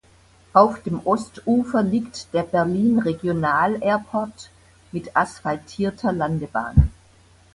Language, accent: German, Deutschland Deutsch